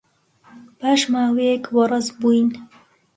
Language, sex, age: Central Kurdish, female, 19-29